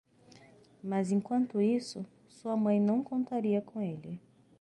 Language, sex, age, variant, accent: Portuguese, female, 30-39, Portuguese (Brasil), Paulista